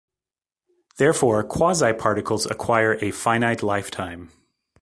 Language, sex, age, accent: English, male, 40-49, United States English